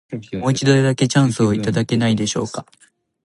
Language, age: Japanese, 19-29